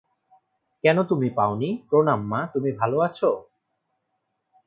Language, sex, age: Bengali, male, 19-29